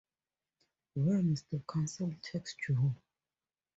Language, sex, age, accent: English, female, 19-29, Southern African (South Africa, Zimbabwe, Namibia)